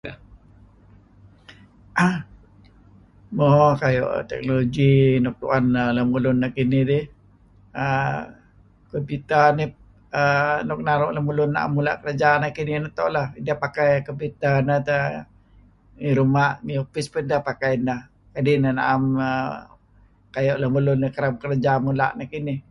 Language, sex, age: Kelabit, male, 70-79